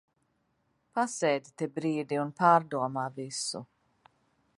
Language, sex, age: Latvian, female, 50-59